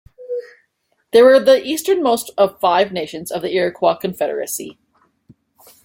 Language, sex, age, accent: English, female, 19-29, Canadian English